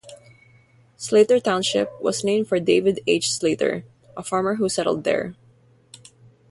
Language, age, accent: English, 19-29, United States English; Filipino